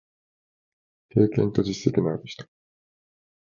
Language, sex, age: Japanese, male, 50-59